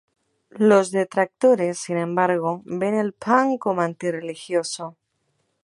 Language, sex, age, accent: Spanish, female, 30-39, España: Norte peninsular (Asturias, Castilla y León, Cantabria, País Vasco, Navarra, Aragón, La Rioja, Guadalajara, Cuenca)